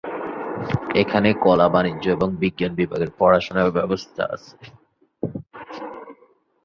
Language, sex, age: Bengali, male, 19-29